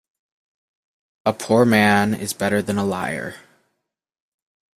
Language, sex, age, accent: English, male, 19-29, United States English